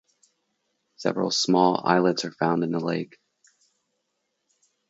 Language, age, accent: English, 40-49, United States English